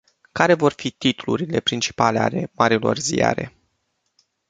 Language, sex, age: Romanian, male, 19-29